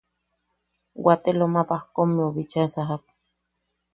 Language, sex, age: Yaqui, female, 30-39